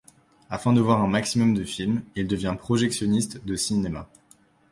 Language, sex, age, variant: French, male, 19-29, Français de métropole